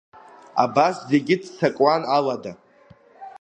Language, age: Abkhazian, under 19